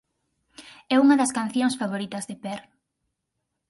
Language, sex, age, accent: Galician, female, 19-29, Central (sen gheada)